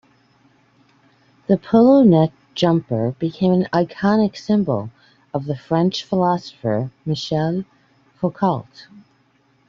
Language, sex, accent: English, female, United States English